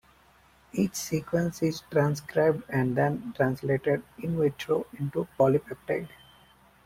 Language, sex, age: English, male, 19-29